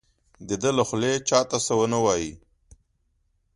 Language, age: Pashto, 40-49